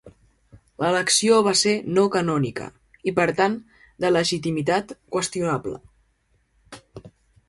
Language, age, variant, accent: Catalan, under 19, Central, central